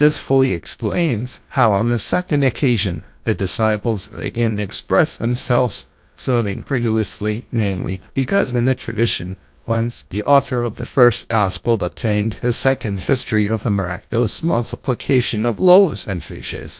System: TTS, GlowTTS